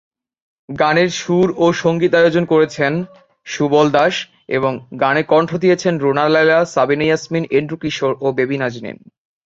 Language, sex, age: Bengali, male, 19-29